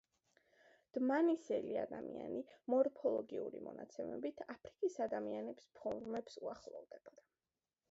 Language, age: Georgian, under 19